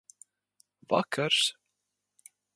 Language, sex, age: Latvian, male, 19-29